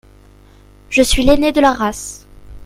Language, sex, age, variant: French, female, under 19, Français de métropole